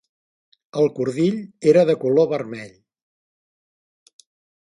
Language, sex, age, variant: Catalan, male, 60-69, Central